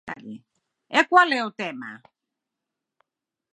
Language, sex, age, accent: Galician, male, 19-29, Central (gheada)